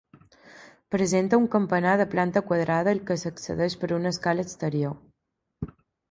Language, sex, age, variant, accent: Catalan, female, 19-29, Balear, mallorquí